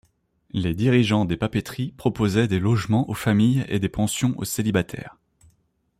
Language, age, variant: French, 30-39, Français de métropole